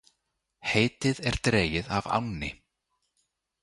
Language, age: Icelandic, 30-39